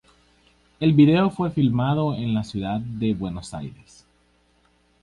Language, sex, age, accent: Spanish, male, 19-29, América central